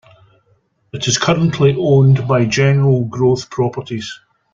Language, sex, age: English, male, 50-59